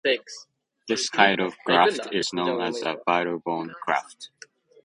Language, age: English, 19-29